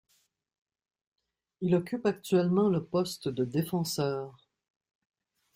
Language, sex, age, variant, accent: French, female, 50-59, Français d'Amérique du Nord, Français du Canada